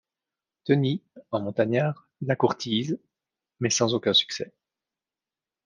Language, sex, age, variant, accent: French, male, 30-39, Français d'Europe, Français de Belgique